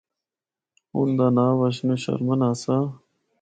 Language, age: Northern Hindko, 30-39